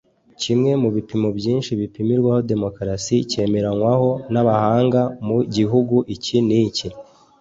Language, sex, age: Kinyarwanda, male, 19-29